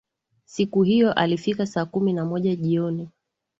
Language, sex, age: Swahili, female, 30-39